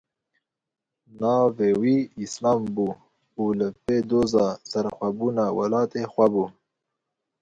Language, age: Kurdish, 19-29